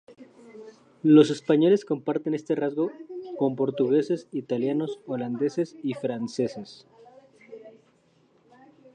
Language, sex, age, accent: Spanish, male, 19-29, México